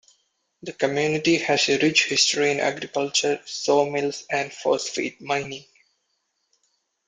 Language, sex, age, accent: English, male, 19-29, India and South Asia (India, Pakistan, Sri Lanka)